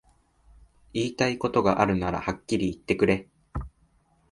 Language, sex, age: Japanese, male, 19-29